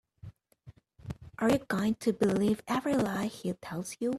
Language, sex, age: English, female, 19-29